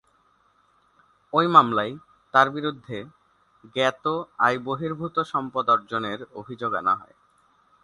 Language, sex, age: Bengali, male, 19-29